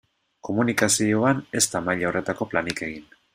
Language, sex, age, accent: Basque, male, 30-39, Mendebalekoa (Araba, Bizkaia, Gipuzkoako mendebaleko herri batzuk)